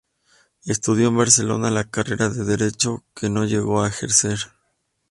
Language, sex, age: Spanish, male, 30-39